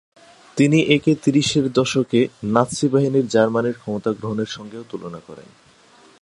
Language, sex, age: Bengali, male, 19-29